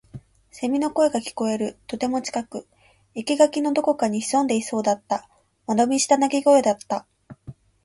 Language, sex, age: Japanese, female, 19-29